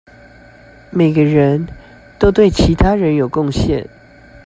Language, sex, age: Chinese, male, 19-29